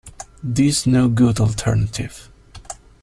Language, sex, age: English, male, 19-29